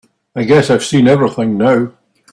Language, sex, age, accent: English, male, 50-59, Scottish English